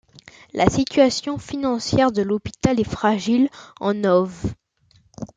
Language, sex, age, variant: French, male, under 19, Français de métropole